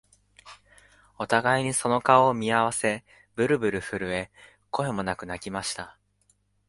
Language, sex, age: Japanese, male, 19-29